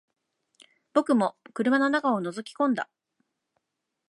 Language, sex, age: Japanese, female, 50-59